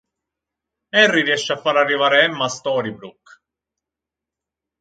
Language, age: Italian, 19-29